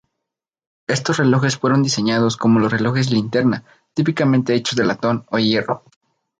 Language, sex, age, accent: Spanish, male, 19-29, México